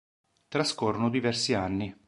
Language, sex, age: Italian, male, 40-49